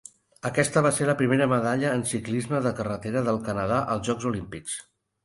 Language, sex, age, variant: Catalan, male, 50-59, Central